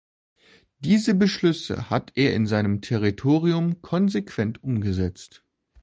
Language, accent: German, Deutschland Deutsch